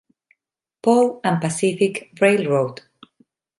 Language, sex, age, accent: Spanish, female, 40-49, España: Norte peninsular (Asturias, Castilla y León, Cantabria, País Vasco, Navarra, Aragón, La Rioja, Guadalajara, Cuenca)